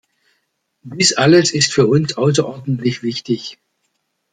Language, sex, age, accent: German, male, 60-69, Deutschland Deutsch